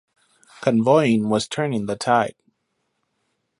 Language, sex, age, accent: English, male, 30-39, United States English